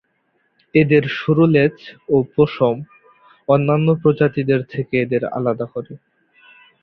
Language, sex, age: Bengali, male, under 19